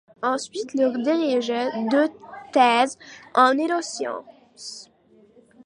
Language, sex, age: French, female, 19-29